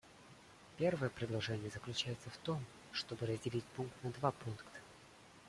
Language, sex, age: Russian, male, 19-29